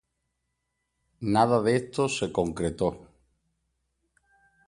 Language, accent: Spanish, España: Sur peninsular (Andalucia, Extremadura, Murcia)